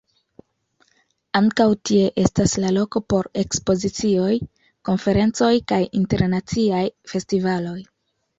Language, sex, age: Esperanto, female, 19-29